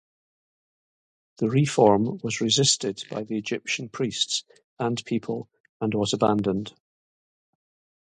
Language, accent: English, Scottish English